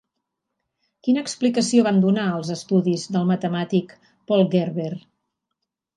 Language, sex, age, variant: Catalan, female, 50-59, Central